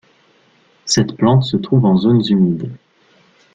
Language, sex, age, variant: French, male, 19-29, Français de métropole